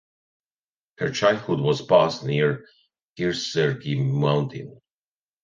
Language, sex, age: English, male, 50-59